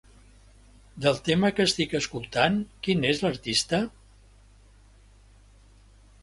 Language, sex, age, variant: Catalan, male, 70-79, Central